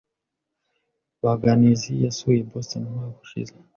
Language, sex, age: Kinyarwanda, male, 19-29